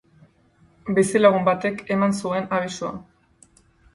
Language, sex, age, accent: Basque, female, 19-29, Mendebalekoa (Araba, Bizkaia, Gipuzkoako mendebaleko herri batzuk)